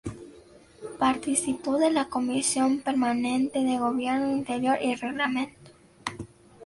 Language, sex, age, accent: Spanish, female, under 19, América central